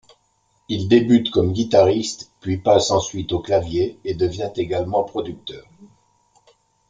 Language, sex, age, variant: French, male, 70-79, Français de métropole